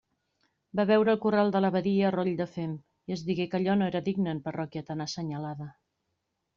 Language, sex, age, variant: Catalan, female, 30-39, Central